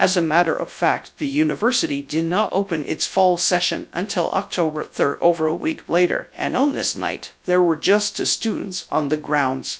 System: TTS, GradTTS